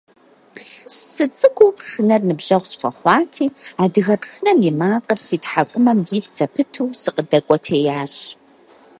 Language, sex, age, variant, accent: Kabardian, female, 30-39, Адыгэбзэ (Къэбэрдей, Кирил, псоми зэдай), Джылэхъстэней (Gilahsteney)